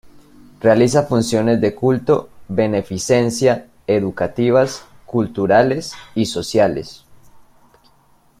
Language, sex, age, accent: Spanish, male, 19-29, Andino-Pacífico: Colombia, Perú, Ecuador, oeste de Bolivia y Venezuela andina